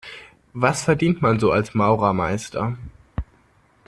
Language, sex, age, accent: German, male, 19-29, Deutschland Deutsch